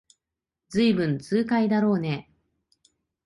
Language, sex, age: Japanese, female, 30-39